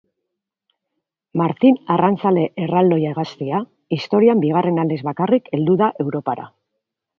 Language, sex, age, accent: Basque, female, 40-49, Mendebalekoa (Araba, Bizkaia, Gipuzkoako mendebaleko herri batzuk)